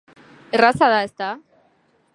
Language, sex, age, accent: Basque, female, 19-29, Mendebalekoa (Araba, Bizkaia, Gipuzkoako mendebaleko herri batzuk)